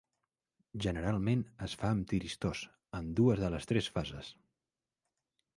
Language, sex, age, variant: Catalan, male, 40-49, Central